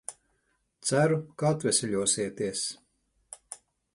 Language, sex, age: Latvian, male, 50-59